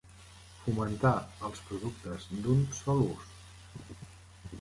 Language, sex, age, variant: Catalan, male, 50-59, Central